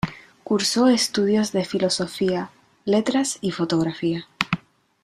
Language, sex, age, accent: Spanish, female, under 19, España: Sur peninsular (Andalucia, Extremadura, Murcia)